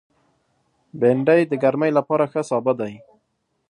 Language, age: Pashto, 19-29